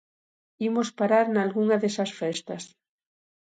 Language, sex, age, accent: Galician, female, 40-49, Oriental (común en zona oriental)